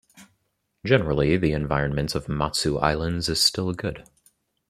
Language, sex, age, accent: English, male, 19-29, United States English